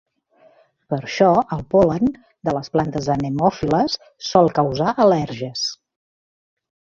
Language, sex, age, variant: Catalan, female, 40-49, Central